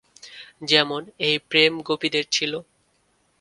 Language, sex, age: Bengali, male, 19-29